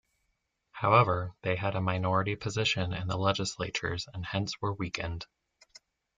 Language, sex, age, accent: English, male, 19-29, United States English